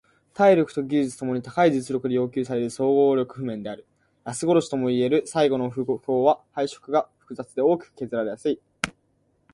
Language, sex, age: Japanese, male, 19-29